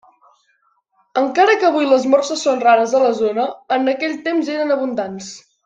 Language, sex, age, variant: Catalan, male, under 19, Central